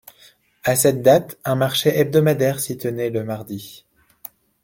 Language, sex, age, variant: French, male, 19-29, Français de métropole